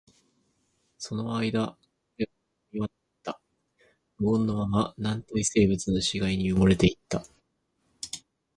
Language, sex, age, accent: Japanese, male, 19-29, 標準語